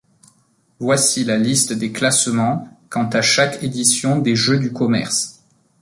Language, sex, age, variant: French, male, 30-39, Français de métropole